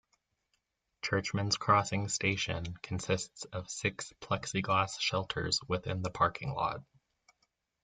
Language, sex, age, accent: English, male, 19-29, United States English